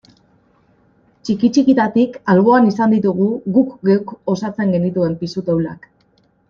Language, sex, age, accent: Basque, female, 30-39, Mendebalekoa (Araba, Bizkaia, Gipuzkoako mendebaleko herri batzuk)